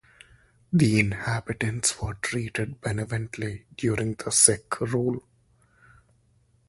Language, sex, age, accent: English, male, 19-29, India and South Asia (India, Pakistan, Sri Lanka)